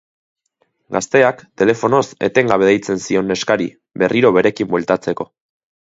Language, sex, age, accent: Basque, male, 30-39, Mendebalekoa (Araba, Bizkaia, Gipuzkoako mendebaleko herri batzuk)